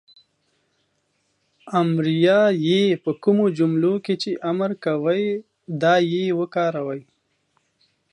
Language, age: Pashto, 19-29